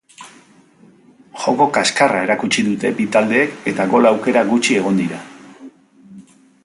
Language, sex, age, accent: Basque, male, 50-59, Mendebalekoa (Araba, Bizkaia, Gipuzkoako mendebaleko herri batzuk)